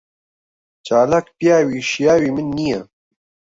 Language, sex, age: Central Kurdish, male, 19-29